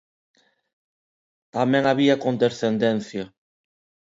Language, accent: Galician, Neofalante